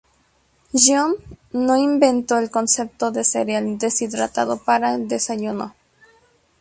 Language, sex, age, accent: Spanish, female, 19-29, México